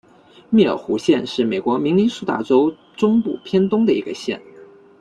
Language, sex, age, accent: Chinese, male, 19-29, 出生地：广东省